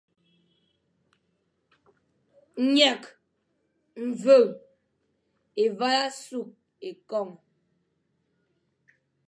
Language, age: Fang, under 19